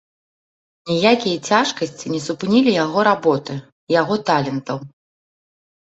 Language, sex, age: Belarusian, female, 30-39